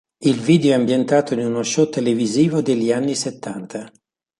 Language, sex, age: Italian, male, 60-69